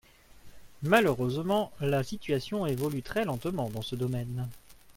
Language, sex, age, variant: French, male, 40-49, Français de métropole